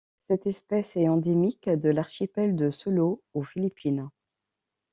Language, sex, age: French, female, 30-39